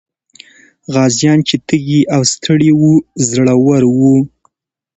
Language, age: Pashto, 19-29